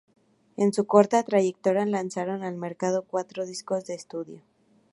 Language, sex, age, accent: Spanish, female, under 19, México